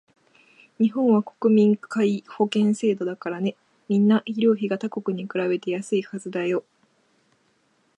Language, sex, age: Japanese, female, 19-29